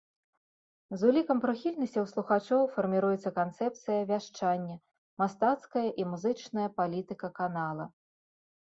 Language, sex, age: Belarusian, female, 30-39